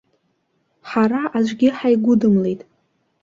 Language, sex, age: Abkhazian, female, under 19